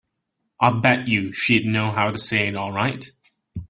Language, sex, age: English, male, under 19